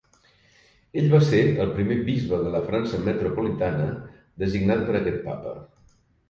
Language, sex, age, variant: Catalan, male, 50-59, Septentrional